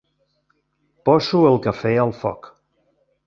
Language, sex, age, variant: Catalan, male, 60-69, Central